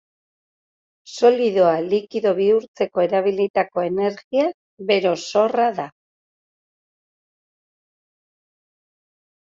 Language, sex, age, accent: Basque, female, 50-59, Erdialdekoa edo Nafarra (Gipuzkoa, Nafarroa)